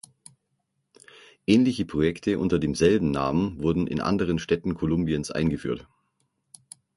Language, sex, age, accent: German, male, 40-49, Deutschland Deutsch; Österreichisches Deutsch